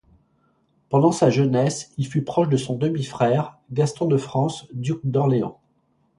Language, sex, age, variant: French, male, 50-59, Français de métropole